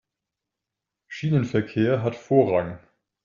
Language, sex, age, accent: German, male, 50-59, Deutschland Deutsch